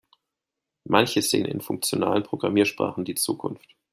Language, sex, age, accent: German, male, 30-39, Deutschland Deutsch